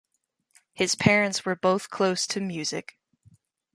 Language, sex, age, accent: English, female, 19-29, Canadian English